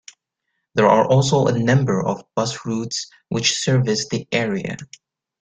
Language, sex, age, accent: English, male, 19-29, United States English